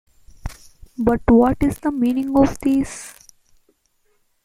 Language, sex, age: English, female, under 19